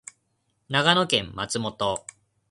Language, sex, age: Japanese, male, 19-29